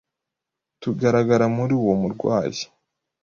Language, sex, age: Kinyarwanda, male, 40-49